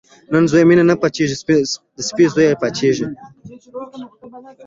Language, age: Pashto, 19-29